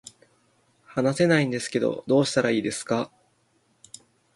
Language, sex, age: Japanese, male, 19-29